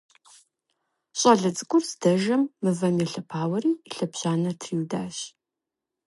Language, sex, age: Kabardian, female, 40-49